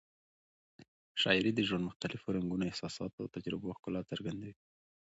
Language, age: Pashto, 19-29